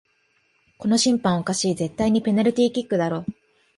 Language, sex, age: Japanese, female, 19-29